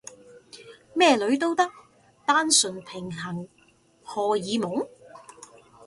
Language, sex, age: Cantonese, female, 50-59